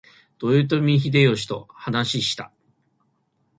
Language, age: Japanese, 60-69